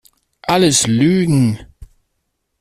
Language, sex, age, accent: German, male, 30-39, Deutschland Deutsch